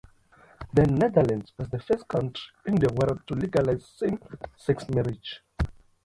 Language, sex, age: English, male, 19-29